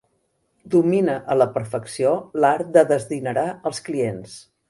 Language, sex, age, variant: Catalan, female, 60-69, Central